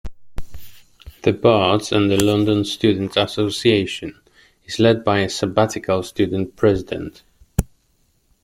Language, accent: English, England English